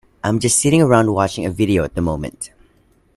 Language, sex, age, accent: English, male, 40-49, Filipino